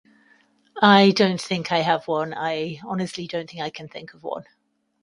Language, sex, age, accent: English, female, 60-69, England English